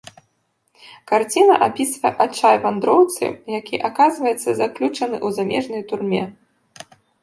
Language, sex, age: Belarusian, female, 19-29